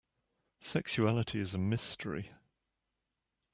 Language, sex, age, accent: English, male, 50-59, England English